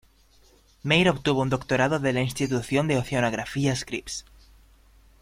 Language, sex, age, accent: Spanish, male, 19-29, España: Centro-Sur peninsular (Madrid, Toledo, Castilla-La Mancha)